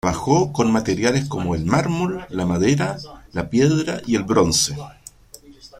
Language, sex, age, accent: Spanish, male, 50-59, Chileno: Chile, Cuyo